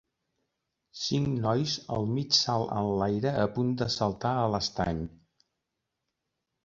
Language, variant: Catalan, Central